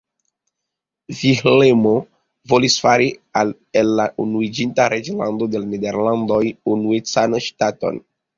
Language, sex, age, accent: Esperanto, male, 30-39, Internacia